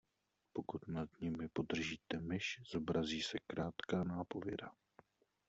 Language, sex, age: Czech, male, 30-39